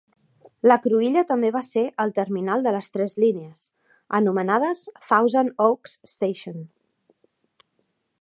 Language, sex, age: Catalan, female, 30-39